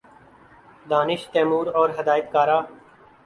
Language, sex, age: Urdu, male, 19-29